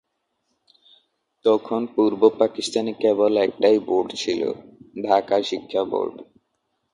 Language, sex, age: Bengali, male, under 19